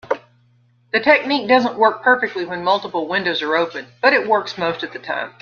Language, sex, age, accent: English, female, 50-59, United States English